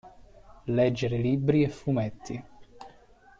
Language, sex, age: Italian, male, 19-29